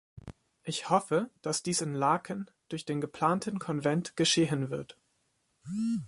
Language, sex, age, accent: German, male, 19-29, Deutschland Deutsch